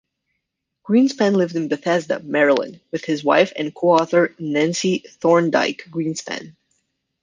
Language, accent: English, United States English